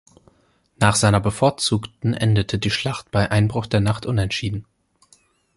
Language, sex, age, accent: German, male, 19-29, Deutschland Deutsch